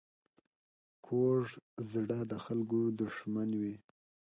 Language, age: Pashto, 19-29